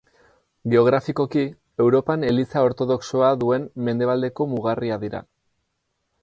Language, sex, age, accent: Basque, male, 30-39, Erdialdekoa edo Nafarra (Gipuzkoa, Nafarroa)